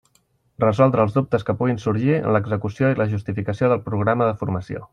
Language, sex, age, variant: Catalan, male, 30-39, Central